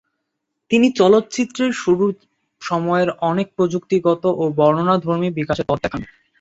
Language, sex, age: Bengali, male, 19-29